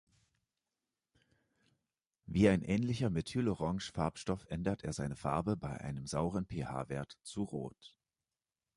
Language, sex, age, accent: German, male, 30-39, Deutschland Deutsch